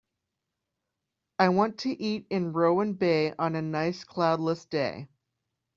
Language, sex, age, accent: English, male, 19-29, United States English